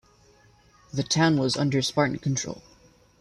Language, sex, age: English, male, under 19